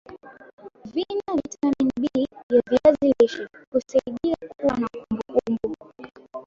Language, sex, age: Swahili, female, 19-29